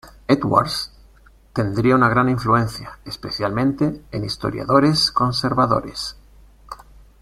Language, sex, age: Spanish, male, 40-49